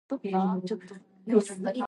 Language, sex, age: Tatar, female, under 19